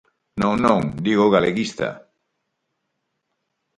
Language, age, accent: Galician, 50-59, Normativo (estándar)